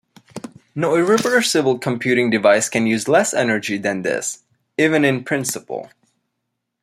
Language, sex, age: English, male, 50-59